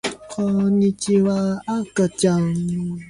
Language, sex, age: Japanese, male, 19-29